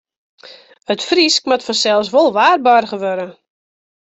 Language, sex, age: Western Frisian, female, 40-49